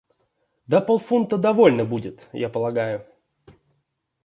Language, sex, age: Russian, male, 19-29